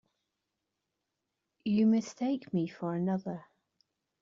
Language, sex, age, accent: English, female, 40-49, England English